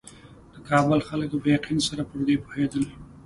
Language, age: Pashto, 30-39